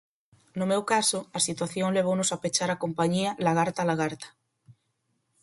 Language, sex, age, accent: Galician, female, 19-29, Normativo (estándar)